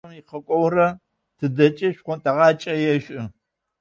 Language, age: Adyghe, 70-79